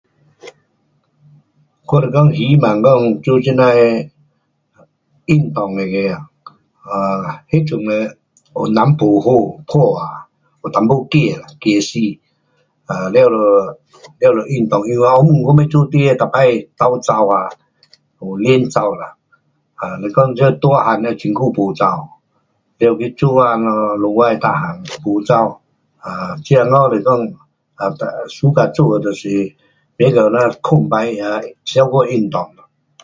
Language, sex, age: Pu-Xian Chinese, male, 60-69